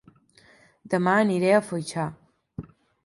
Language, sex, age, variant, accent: Catalan, female, 19-29, Balear, mallorquí